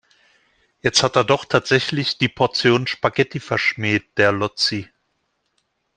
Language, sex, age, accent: German, male, 40-49, Deutschland Deutsch